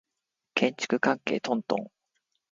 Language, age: Japanese, 30-39